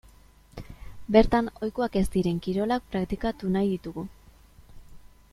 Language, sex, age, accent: Basque, female, 19-29, Mendebalekoa (Araba, Bizkaia, Gipuzkoako mendebaleko herri batzuk)